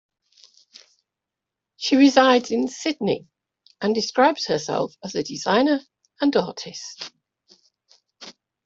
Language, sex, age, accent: English, female, 60-69, England English